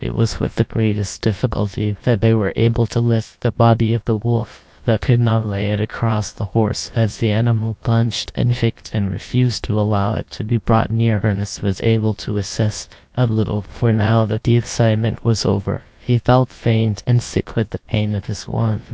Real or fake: fake